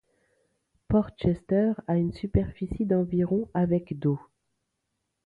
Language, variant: French, Français de métropole